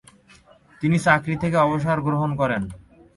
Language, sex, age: Bengali, male, 19-29